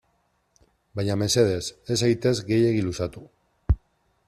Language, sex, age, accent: Basque, male, 19-29, Mendebalekoa (Araba, Bizkaia, Gipuzkoako mendebaleko herri batzuk)